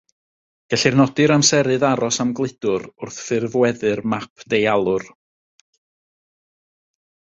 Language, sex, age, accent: Welsh, male, 30-39, Y Deyrnas Unedig Cymraeg